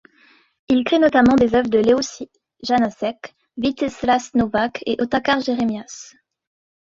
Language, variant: French, Français de métropole